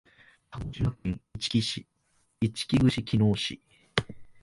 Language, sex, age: Japanese, male, 19-29